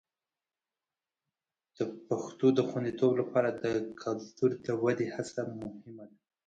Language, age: Pashto, 19-29